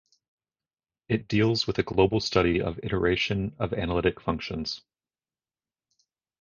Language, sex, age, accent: English, male, 30-39, United States English